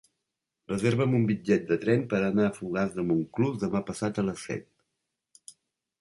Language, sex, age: Catalan, male, 50-59